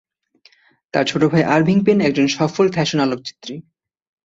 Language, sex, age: Bengali, male, 19-29